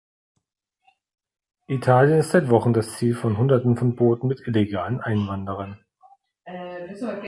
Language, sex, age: German, male, 40-49